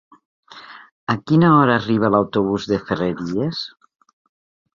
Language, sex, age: Catalan, female, 60-69